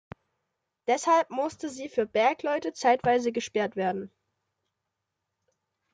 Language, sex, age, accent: German, female, under 19, Deutschland Deutsch